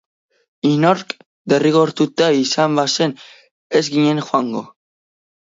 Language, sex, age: Basque, female, 40-49